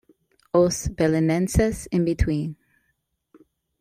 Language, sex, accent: English, female, United States English